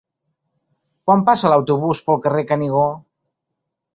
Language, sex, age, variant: Catalan, male, 40-49, Central